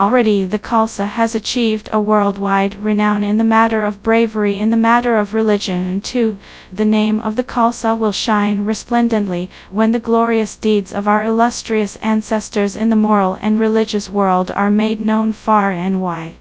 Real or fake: fake